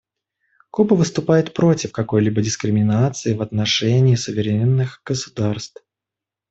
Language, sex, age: Russian, male, 19-29